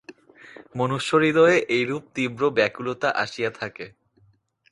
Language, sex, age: Bengali, female, 19-29